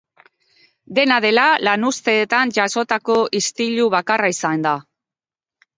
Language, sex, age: Basque, female, 50-59